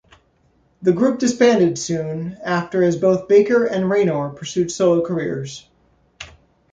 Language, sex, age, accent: English, male, 30-39, United States English